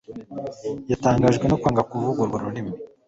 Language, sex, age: Kinyarwanda, male, 19-29